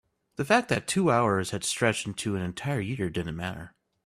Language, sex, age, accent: English, male, 30-39, United States English